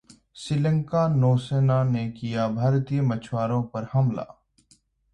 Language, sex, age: Hindi, male, 30-39